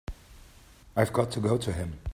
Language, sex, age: English, male, 30-39